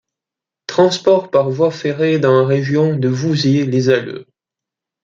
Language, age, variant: French, 19-29, Français de métropole